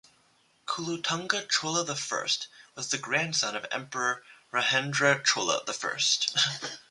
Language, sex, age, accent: English, male, under 19, United States English